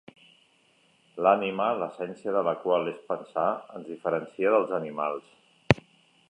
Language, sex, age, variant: Catalan, male, 50-59, Septentrional